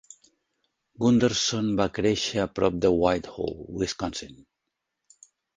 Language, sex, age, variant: Catalan, male, 50-59, Central